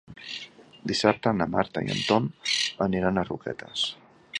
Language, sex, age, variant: Catalan, male, 50-59, Central